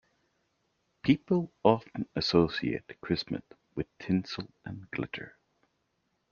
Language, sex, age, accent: English, male, 40-49, United States English